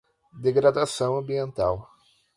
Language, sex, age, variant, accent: Portuguese, male, 19-29, Portuguese (Brasil), Gaucho